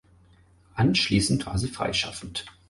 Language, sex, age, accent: German, male, 30-39, Deutschland Deutsch